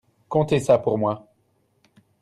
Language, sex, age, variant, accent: French, male, 30-39, Français d'Europe, Français de Belgique